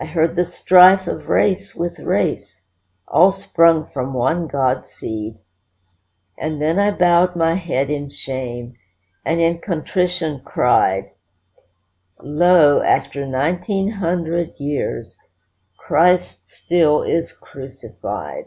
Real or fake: real